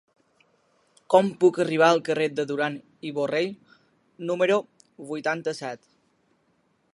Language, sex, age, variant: Catalan, male, under 19, Balear